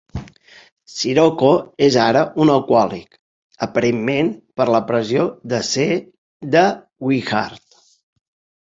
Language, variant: Catalan, Central